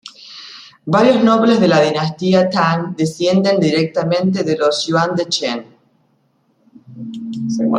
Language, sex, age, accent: Spanish, female, 50-59, Rioplatense: Argentina, Uruguay, este de Bolivia, Paraguay